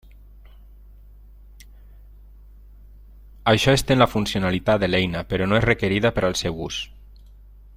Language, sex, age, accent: Catalan, male, 40-49, valencià